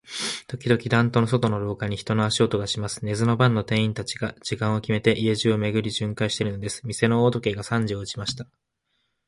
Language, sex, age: Japanese, male, 19-29